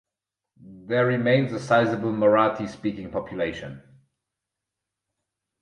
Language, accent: English, German